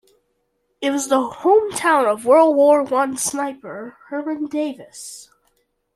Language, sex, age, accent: English, male, under 19, United States English